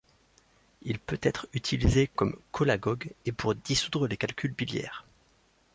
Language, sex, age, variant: French, male, 19-29, Français de métropole